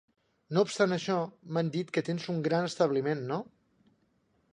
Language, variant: Catalan, Central